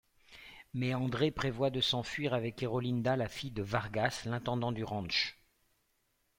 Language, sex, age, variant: French, male, 50-59, Français de métropole